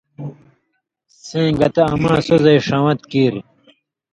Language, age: Indus Kohistani, 30-39